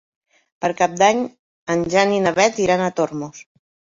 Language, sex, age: Catalan, female, 50-59